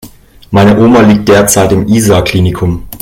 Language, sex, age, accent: German, male, 19-29, Deutschland Deutsch